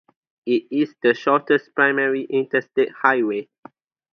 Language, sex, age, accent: English, male, 19-29, Malaysian English